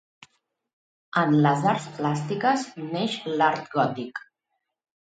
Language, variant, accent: Catalan, Central, central